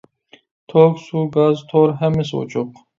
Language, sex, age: Uyghur, male, 30-39